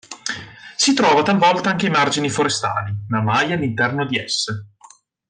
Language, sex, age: Italian, male, 19-29